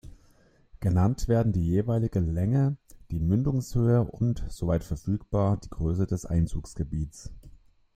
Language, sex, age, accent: German, male, 30-39, Deutschland Deutsch